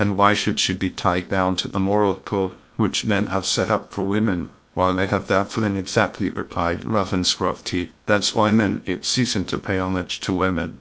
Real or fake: fake